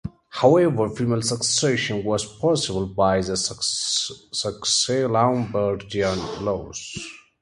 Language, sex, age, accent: English, male, 30-39, United States English